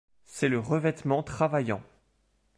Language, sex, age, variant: French, male, 30-39, Français de métropole